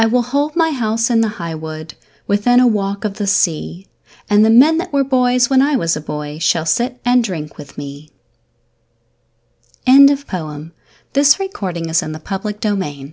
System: none